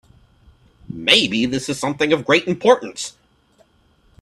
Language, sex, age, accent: English, male, 40-49, United States English